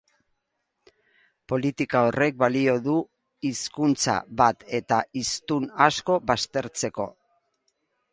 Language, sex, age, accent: Basque, female, 60-69, Erdialdekoa edo Nafarra (Gipuzkoa, Nafarroa)